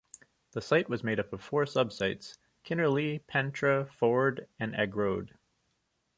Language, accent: English, Canadian English